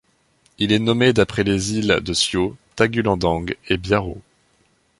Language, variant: French, Français de métropole